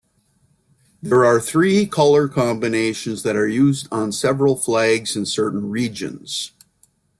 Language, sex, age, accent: English, male, 60-69, United States English